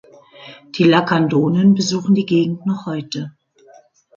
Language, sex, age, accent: German, female, 50-59, Deutschland Deutsch